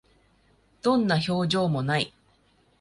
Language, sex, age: Japanese, female, 40-49